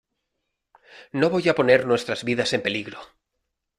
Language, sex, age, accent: Spanish, male, 19-29, España: Centro-Sur peninsular (Madrid, Toledo, Castilla-La Mancha)